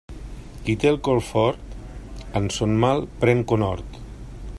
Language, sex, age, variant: Catalan, male, 50-59, Central